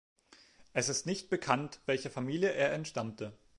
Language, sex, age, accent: German, male, 19-29, Deutschland Deutsch